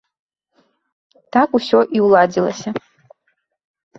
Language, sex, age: Belarusian, female, 30-39